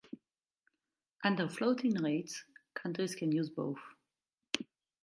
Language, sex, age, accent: English, female, 40-49, Israeli